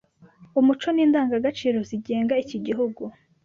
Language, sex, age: Kinyarwanda, male, 30-39